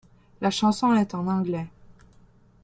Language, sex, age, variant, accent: French, female, under 19, Français d'Amérique du Nord, Français du Canada